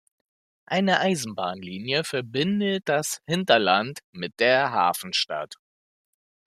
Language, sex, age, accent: German, male, 30-39, Deutschland Deutsch